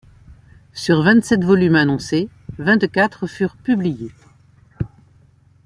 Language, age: French, 60-69